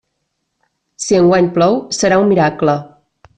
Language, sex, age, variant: Catalan, female, 30-39, Central